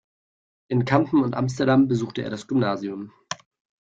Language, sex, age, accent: German, male, 19-29, Deutschland Deutsch